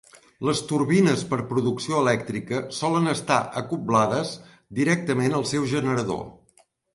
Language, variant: Catalan, Central